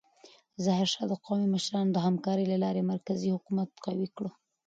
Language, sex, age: Pashto, female, 30-39